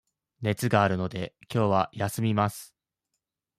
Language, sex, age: Japanese, male, 19-29